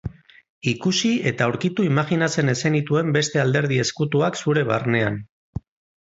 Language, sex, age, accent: Basque, male, 40-49, Mendebalekoa (Araba, Bizkaia, Gipuzkoako mendebaleko herri batzuk)